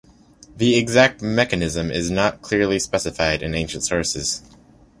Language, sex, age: English, male, 19-29